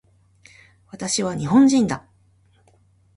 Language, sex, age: Japanese, female, 40-49